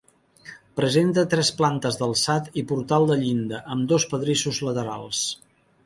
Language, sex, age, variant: Catalan, male, 50-59, Central